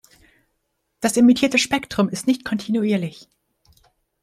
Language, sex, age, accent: German, female, under 19, Deutschland Deutsch